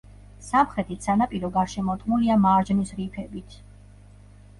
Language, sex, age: Georgian, female, 40-49